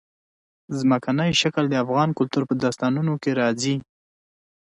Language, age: Pashto, 19-29